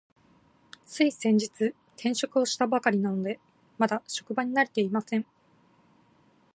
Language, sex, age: Japanese, female, 19-29